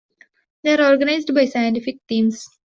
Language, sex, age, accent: English, female, 19-29, India and South Asia (India, Pakistan, Sri Lanka)